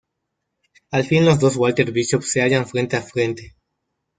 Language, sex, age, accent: Spanish, male, 19-29, México